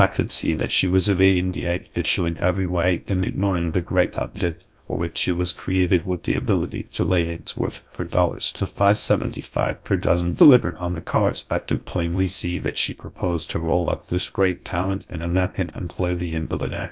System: TTS, GlowTTS